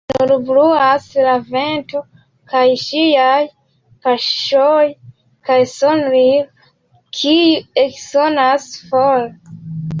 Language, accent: Esperanto, Internacia